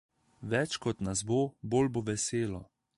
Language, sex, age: Slovenian, male, 19-29